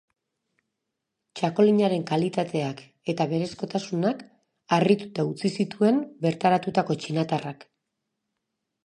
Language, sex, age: Basque, female, 40-49